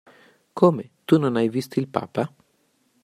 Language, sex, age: Italian, male, under 19